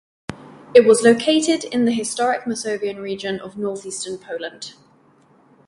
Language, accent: English, England English